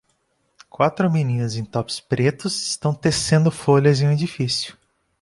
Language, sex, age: Portuguese, male, 19-29